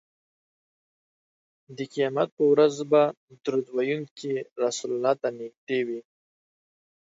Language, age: Pashto, 19-29